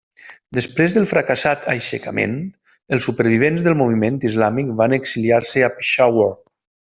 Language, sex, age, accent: Catalan, male, 30-39, valencià